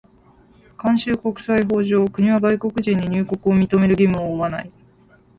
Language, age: Japanese, 19-29